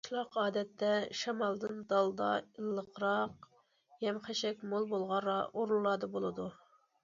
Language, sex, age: Uyghur, female, 30-39